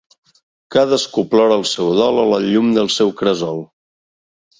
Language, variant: Catalan, Central